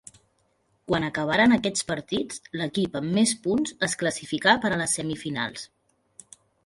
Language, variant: Catalan, Central